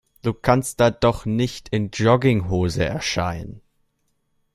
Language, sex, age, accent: German, male, 19-29, Deutschland Deutsch